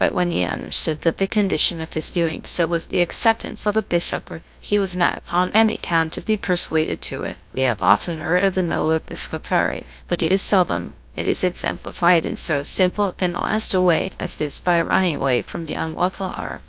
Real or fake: fake